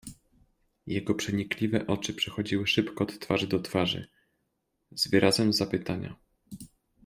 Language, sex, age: Polish, male, 19-29